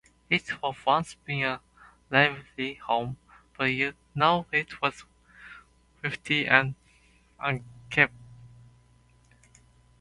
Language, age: English, 19-29